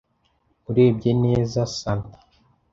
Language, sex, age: Kinyarwanda, male, under 19